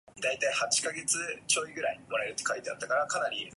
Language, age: English, 19-29